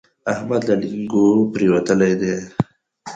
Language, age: Pashto, 19-29